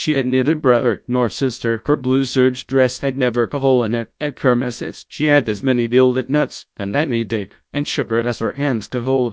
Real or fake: fake